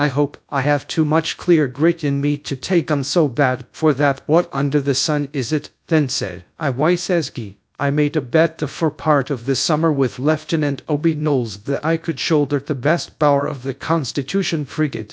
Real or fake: fake